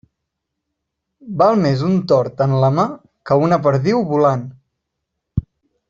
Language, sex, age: Catalan, male, under 19